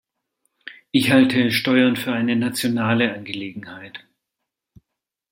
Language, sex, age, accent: German, male, 50-59, Deutschland Deutsch